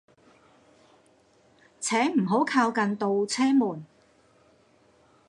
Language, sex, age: Cantonese, female, 40-49